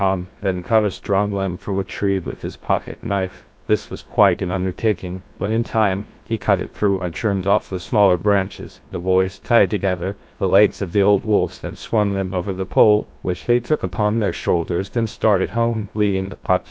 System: TTS, GlowTTS